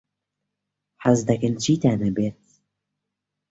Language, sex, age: Central Kurdish, female, under 19